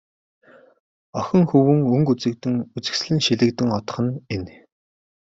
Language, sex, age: Mongolian, male, 30-39